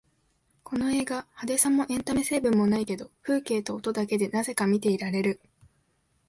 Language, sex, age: Japanese, female, 19-29